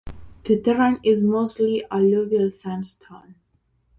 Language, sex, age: English, female, under 19